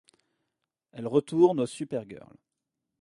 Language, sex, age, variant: French, male, 30-39, Français de métropole